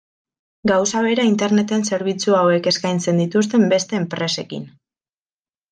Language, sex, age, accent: Basque, female, 19-29, Mendebalekoa (Araba, Bizkaia, Gipuzkoako mendebaleko herri batzuk)